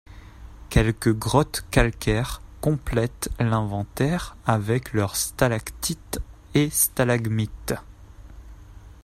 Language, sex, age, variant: French, male, 19-29, Français de métropole